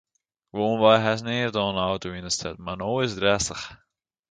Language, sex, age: Western Frisian, male, under 19